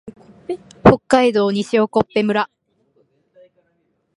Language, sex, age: Japanese, female, under 19